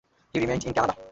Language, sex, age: English, male, 19-29